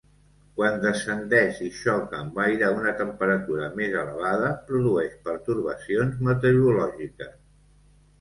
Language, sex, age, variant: Catalan, male, 60-69, Central